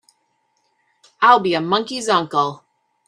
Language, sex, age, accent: English, female, 50-59, United States English